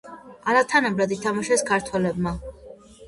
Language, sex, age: Georgian, female, under 19